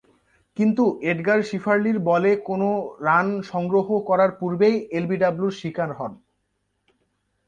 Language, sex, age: Bengali, male, under 19